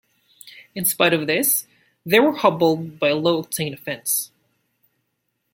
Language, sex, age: English, male, 19-29